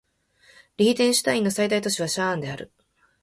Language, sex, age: Japanese, female, 19-29